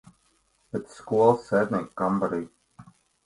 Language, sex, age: Latvian, male, 40-49